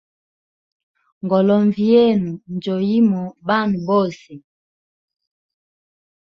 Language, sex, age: Hemba, female, 30-39